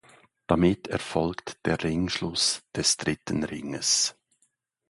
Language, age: German, 50-59